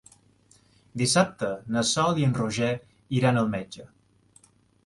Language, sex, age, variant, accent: Catalan, male, 30-39, Balear, mallorquí